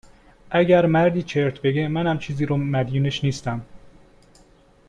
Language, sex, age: Persian, male, 19-29